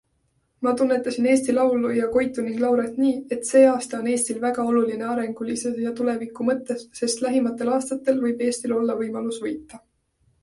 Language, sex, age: Estonian, female, 19-29